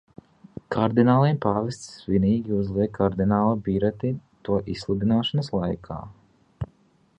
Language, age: Latvian, 19-29